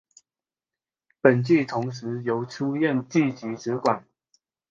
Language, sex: Chinese, male